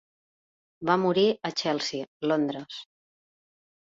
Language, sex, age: Catalan, female, 40-49